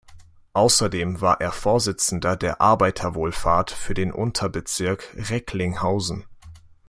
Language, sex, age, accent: German, male, 19-29, Deutschland Deutsch